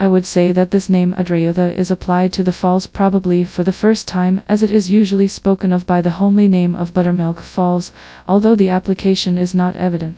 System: TTS, FastPitch